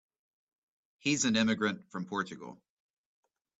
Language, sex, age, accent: English, male, 40-49, United States English